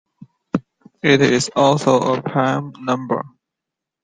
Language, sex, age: English, male, 19-29